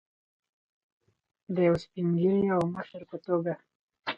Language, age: Pashto, 19-29